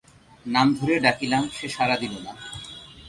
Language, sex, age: Bengali, male, 30-39